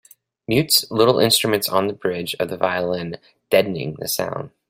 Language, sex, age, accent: English, male, 30-39, United States English